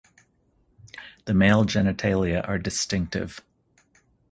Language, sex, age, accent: English, male, 50-59, United States English